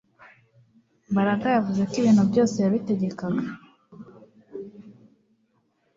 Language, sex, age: Kinyarwanda, female, 19-29